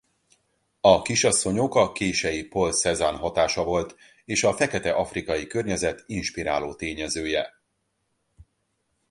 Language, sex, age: Hungarian, male, 40-49